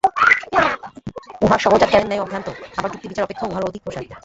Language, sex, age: Bengali, female, 30-39